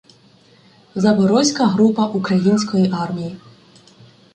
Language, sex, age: Ukrainian, female, 19-29